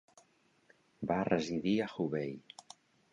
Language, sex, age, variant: Catalan, male, 50-59, Central